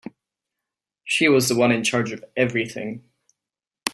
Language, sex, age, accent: English, male, 19-29, United States English